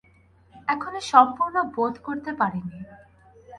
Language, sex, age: Bengali, female, 19-29